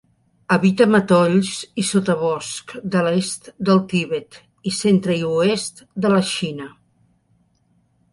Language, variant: Catalan, Central